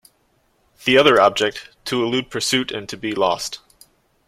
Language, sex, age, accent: English, male, 19-29, United States English